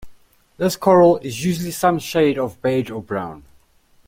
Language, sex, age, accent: English, male, 30-39, Southern African (South Africa, Zimbabwe, Namibia)